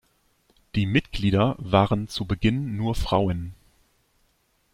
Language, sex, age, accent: German, male, 30-39, Deutschland Deutsch